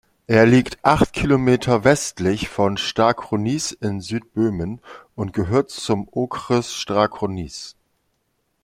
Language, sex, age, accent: German, male, 40-49, Deutschland Deutsch